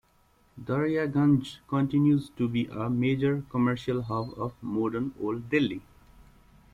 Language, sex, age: English, male, 30-39